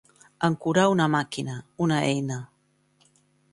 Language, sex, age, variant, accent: Catalan, female, 50-59, Central, central